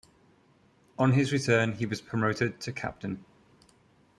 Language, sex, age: English, male, 30-39